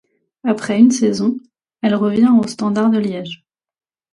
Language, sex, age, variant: French, female, 30-39, Français de métropole